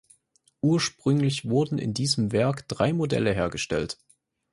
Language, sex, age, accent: German, male, 19-29, Deutschland Deutsch